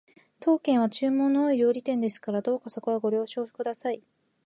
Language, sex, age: Japanese, female, 19-29